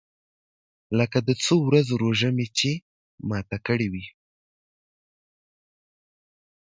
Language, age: Pashto, 19-29